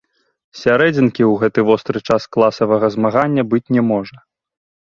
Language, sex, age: Belarusian, male, 19-29